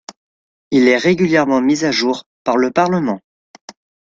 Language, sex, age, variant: French, male, under 19, Français de métropole